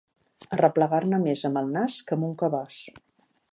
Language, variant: Catalan, Central